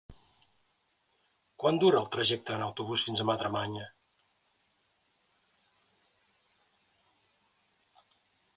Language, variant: Catalan, Central